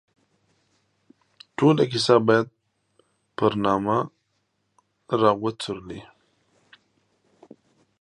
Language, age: Pashto, 30-39